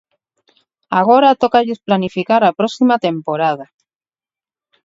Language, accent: Galician, Normativo (estándar)